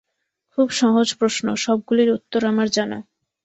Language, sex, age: Bengali, female, 19-29